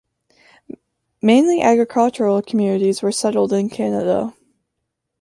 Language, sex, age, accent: English, female, under 19, United States English